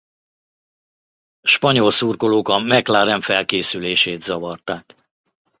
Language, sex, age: Hungarian, male, 60-69